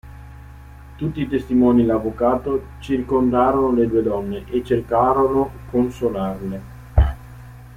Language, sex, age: Italian, male, 19-29